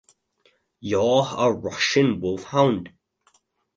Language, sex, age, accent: English, male, under 19, United States English